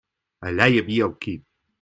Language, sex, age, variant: Catalan, male, 30-39, Central